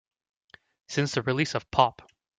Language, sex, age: English, male, 19-29